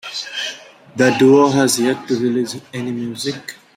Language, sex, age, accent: English, male, 19-29, India and South Asia (India, Pakistan, Sri Lanka)